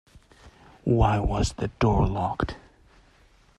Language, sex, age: English, male, 19-29